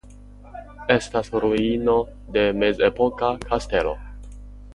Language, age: Esperanto, under 19